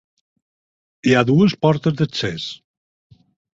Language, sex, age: Catalan, male, 50-59